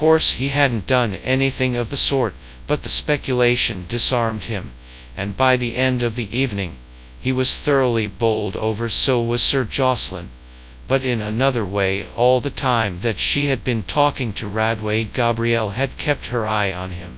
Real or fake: fake